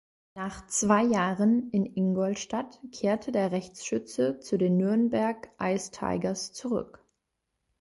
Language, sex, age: German, female, 19-29